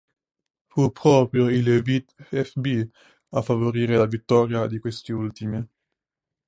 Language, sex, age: Italian, male, 19-29